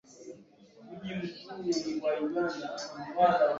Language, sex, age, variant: Swahili, male, 30-39, Kiswahili cha Bara ya Kenya